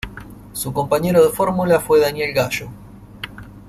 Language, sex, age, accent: Spanish, male, 40-49, Rioplatense: Argentina, Uruguay, este de Bolivia, Paraguay